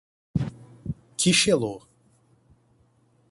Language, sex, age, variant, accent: Portuguese, male, 19-29, Portuguese (Brasil), Paulista